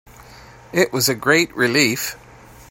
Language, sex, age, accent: English, male, 50-59, Canadian English